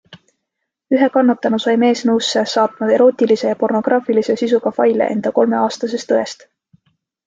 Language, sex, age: Estonian, female, 19-29